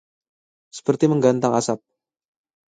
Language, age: Indonesian, 19-29